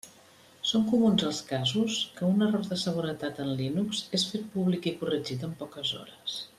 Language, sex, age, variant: Catalan, female, 50-59, Central